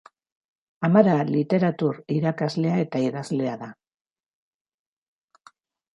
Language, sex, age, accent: Basque, female, 60-69, Erdialdekoa edo Nafarra (Gipuzkoa, Nafarroa)